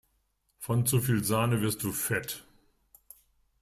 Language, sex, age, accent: German, male, 60-69, Deutschland Deutsch